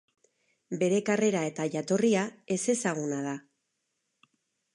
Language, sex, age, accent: Basque, female, 50-59, Erdialdekoa edo Nafarra (Gipuzkoa, Nafarroa)